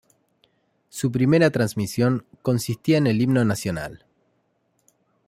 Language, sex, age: Spanish, male, 30-39